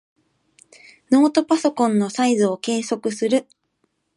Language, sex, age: Japanese, female, 19-29